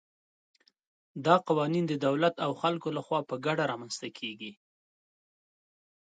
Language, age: Pashto, 30-39